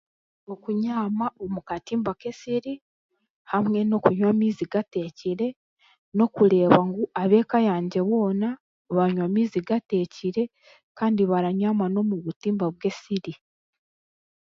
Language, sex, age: Chiga, female, 19-29